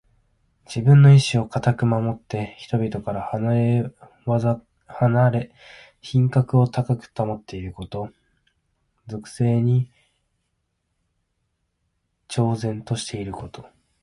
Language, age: Japanese, 19-29